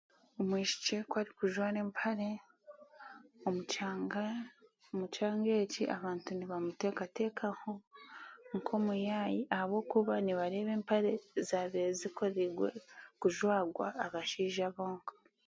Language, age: Chiga, 19-29